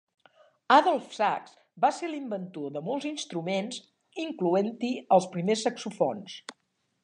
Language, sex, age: Catalan, female, 60-69